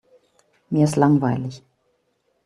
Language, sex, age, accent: German, female, 50-59, Deutschland Deutsch